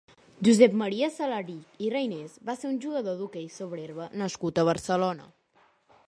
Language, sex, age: Catalan, female, under 19